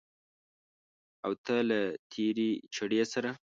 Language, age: Pashto, under 19